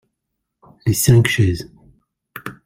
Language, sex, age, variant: French, male, 50-59, Français de métropole